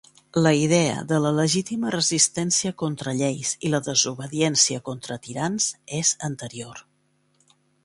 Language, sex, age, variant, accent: Catalan, female, 50-59, Central, central